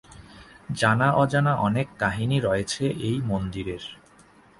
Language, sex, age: Bengali, male, 19-29